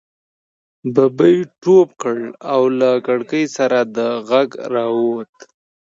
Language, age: Pashto, 19-29